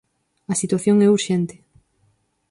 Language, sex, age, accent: Galician, female, 19-29, Oriental (común en zona oriental)